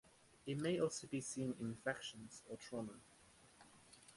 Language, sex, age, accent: English, male, under 19, Australian English